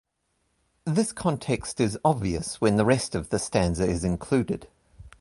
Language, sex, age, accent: English, male, 30-39, New Zealand English